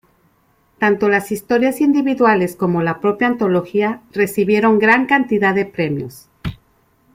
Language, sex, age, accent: Spanish, female, 50-59, México